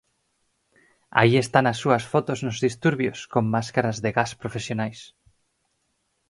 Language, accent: Galician, Normativo (estándar)